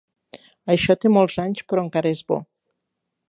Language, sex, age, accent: Catalan, female, 50-59, central; septentrional